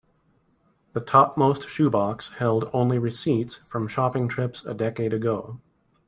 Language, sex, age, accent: English, male, 30-39, United States English